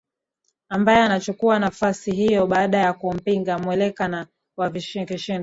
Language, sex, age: Swahili, female, 19-29